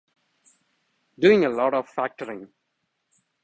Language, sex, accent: English, male, India and South Asia (India, Pakistan, Sri Lanka)